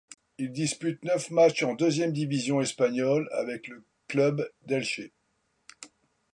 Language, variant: French, Français de métropole